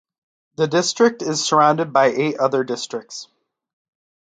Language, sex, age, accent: English, male, under 19, United States English